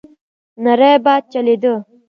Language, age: Pashto, 30-39